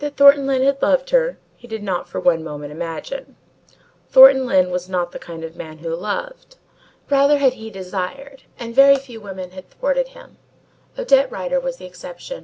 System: none